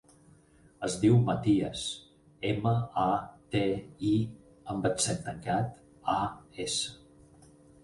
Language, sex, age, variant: Catalan, male, 60-69, Balear